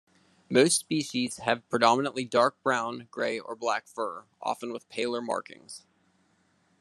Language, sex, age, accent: English, male, 30-39, United States English